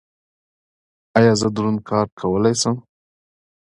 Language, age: Pashto, 30-39